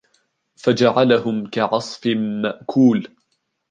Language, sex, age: Arabic, male, 19-29